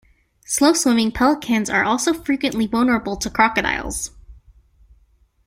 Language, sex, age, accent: English, female, 19-29, United States English